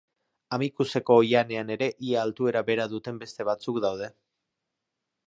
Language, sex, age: Basque, male, 30-39